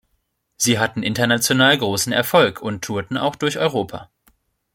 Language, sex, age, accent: German, male, 19-29, Deutschland Deutsch